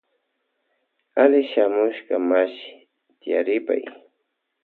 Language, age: Loja Highland Quichua, 19-29